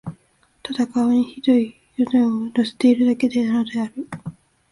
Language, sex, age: Japanese, female, 19-29